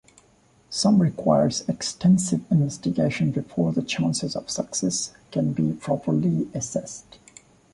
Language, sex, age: English, male, 19-29